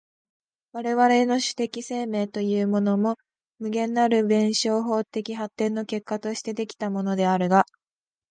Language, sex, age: Japanese, female, 19-29